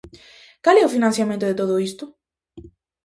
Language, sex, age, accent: Galician, female, 19-29, Atlántico (seseo e gheada)